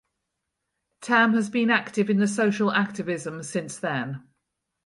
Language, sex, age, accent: English, female, 50-59, Welsh English